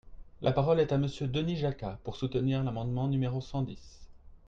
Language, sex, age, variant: French, male, 30-39, Français de métropole